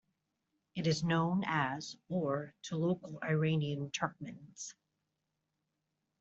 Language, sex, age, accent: English, female, 40-49, United States English